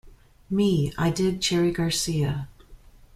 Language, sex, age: English, female, 40-49